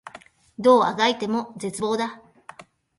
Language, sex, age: Japanese, female, 50-59